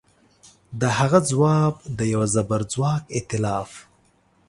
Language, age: Pashto, 30-39